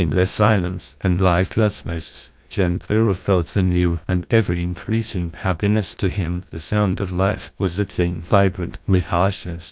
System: TTS, GlowTTS